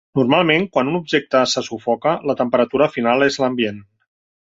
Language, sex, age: Catalan, male, 50-59